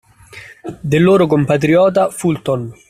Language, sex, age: Italian, male, 19-29